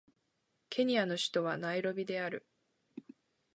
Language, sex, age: Japanese, female, under 19